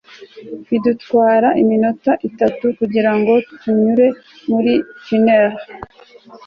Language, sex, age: Kinyarwanda, female, 19-29